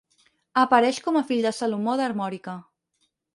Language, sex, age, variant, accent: Catalan, female, 19-29, Central, central